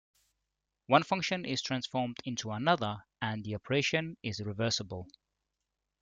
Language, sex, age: English, male, 30-39